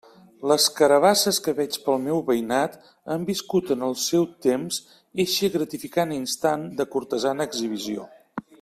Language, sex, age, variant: Catalan, male, 50-59, Central